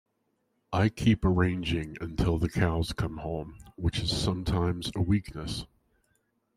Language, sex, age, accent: English, male, 30-39, United States English